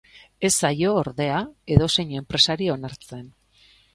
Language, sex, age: Basque, female, 40-49